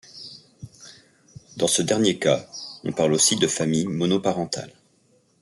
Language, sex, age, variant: French, male, 40-49, Français de métropole